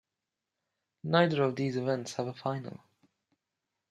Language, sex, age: English, male, under 19